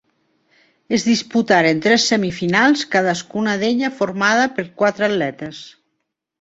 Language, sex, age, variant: Catalan, female, 50-59, Nord-Occidental